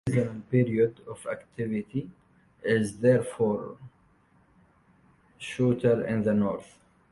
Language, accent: English, England English